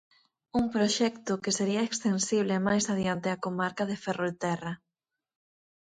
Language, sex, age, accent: Galician, female, 30-39, Normativo (estándar)